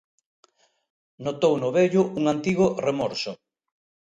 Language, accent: Galician, Oriental (común en zona oriental)